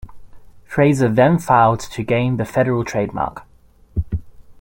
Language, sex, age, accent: English, male, 19-29, Australian English